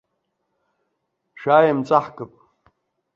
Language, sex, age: Abkhazian, male, 40-49